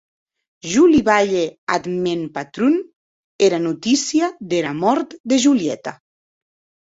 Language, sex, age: Occitan, female, 40-49